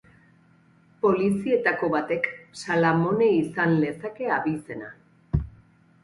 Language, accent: Basque, Erdialdekoa edo Nafarra (Gipuzkoa, Nafarroa)